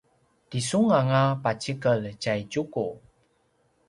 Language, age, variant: Paiwan, 30-39, pinayuanan a kinaikacedasan (東排灣語)